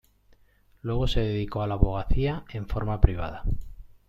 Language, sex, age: Spanish, male, 50-59